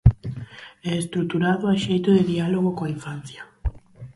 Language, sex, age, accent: Galician, female, under 19, Normativo (estándar)